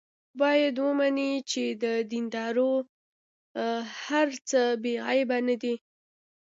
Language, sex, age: Pashto, female, 30-39